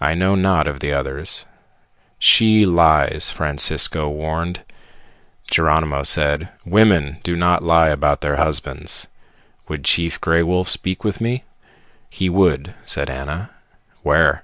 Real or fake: real